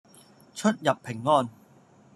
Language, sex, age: Cantonese, male, 40-49